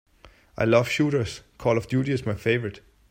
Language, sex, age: English, male, 30-39